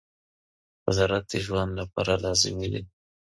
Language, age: Pashto, 19-29